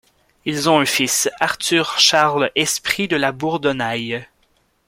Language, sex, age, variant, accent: French, male, 19-29, Français d'Amérique du Nord, Français du Canada